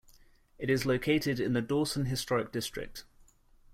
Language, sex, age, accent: English, male, 30-39, England English